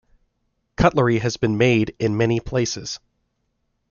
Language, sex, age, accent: English, male, 30-39, United States English